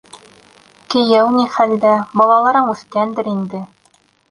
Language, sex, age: Bashkir, female, 19-29